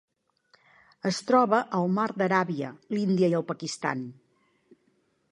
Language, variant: Catalan, Central